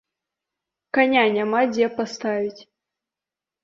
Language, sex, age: Belarusian, female, under 19